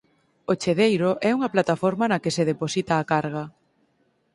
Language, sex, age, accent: Galician, female, 19-29, Oriental (común en zona oriental)